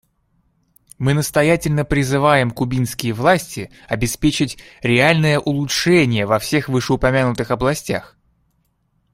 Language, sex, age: Russian, male, 19-29